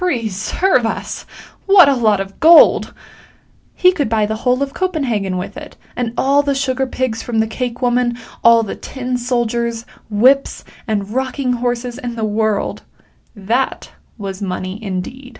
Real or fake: real